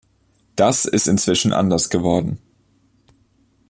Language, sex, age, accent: German, male, 19-29, Deutschland Deutsch